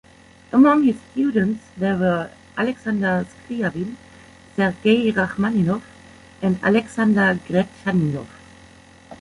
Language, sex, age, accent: English, female, 40-49, England English